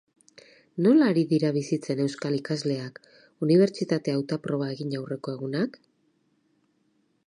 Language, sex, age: Basque, female, 40-49